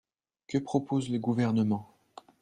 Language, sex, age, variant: French, male, 40-49, Français de métropole